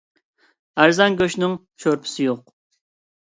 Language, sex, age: Uyghur, male, 30-39